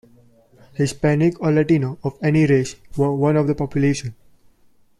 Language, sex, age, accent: English, male, 19-29, India and South Asia (India, Pakistan, Sri Lanka)